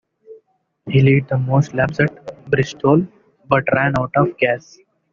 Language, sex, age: English, male, 19-29